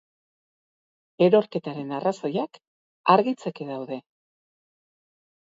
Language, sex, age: Basque, female, 40-49